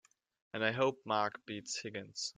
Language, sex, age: English, male, under 19